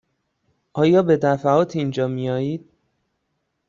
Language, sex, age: Persian, male, 19-29